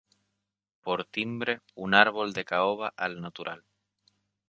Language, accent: Spanish, España: Islas Canarias